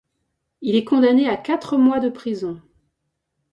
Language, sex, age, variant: French, female, 40-49, Français de métropole